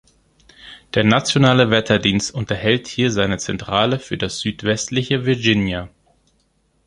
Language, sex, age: German, male, 30-39